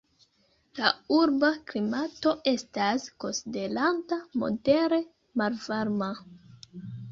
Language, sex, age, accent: Esperanto, female, 19-29, Internacia